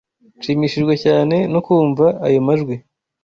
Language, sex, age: Kinyarwanda, male, 19-29